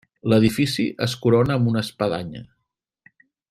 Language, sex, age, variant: Catalan, male, 40-49, Central